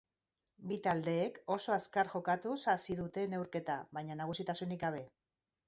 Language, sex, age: Basque, female, 50-59